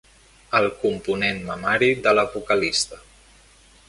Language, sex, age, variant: Catalan, male, 19-29, Central